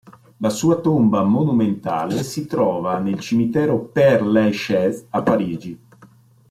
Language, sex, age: Italian, male, 40-49